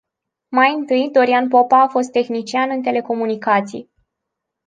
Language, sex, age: Romanian, female, 19-29